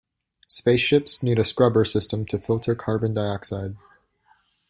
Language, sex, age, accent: English, male, 19-29, United States English